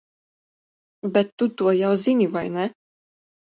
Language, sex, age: Latvian, female, 19-29